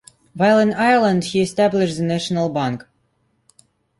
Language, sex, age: English, male, under 19